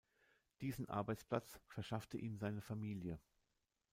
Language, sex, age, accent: German, male, 50-59, Deutschland Deutsch